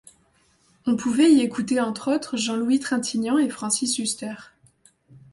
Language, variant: French, Français de métropole